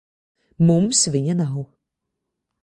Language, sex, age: Latvian, female, 30-39